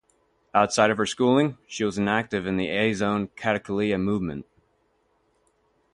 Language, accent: English, United States English